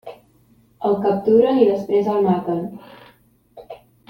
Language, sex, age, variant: Catalan, female, 19-29, Central